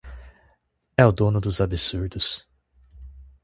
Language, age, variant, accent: Portuguese, 19-29, Portuguese (Brasil), Paulista